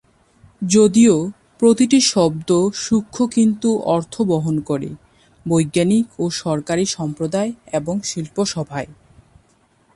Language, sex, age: Bengali, female, 19-29